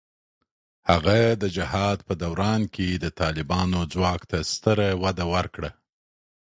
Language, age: Pashto, 50-59